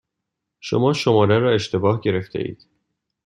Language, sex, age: Persian, male, 19-29